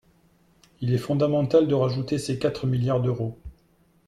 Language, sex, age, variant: French, male, 40-49, Français de métropole